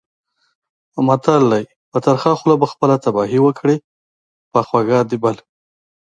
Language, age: Pashto, 30-39